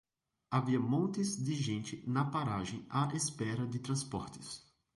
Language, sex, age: Portuguese, male, 19-29